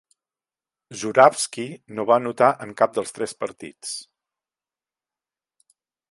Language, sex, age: Catalan, male, 50-59